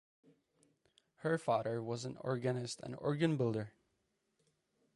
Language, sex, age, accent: English, male, 19-29, United States English